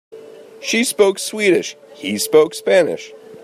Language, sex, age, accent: English, male, 19-29, United States English